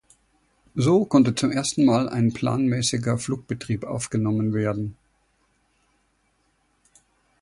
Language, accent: German, Deutschland Deutsch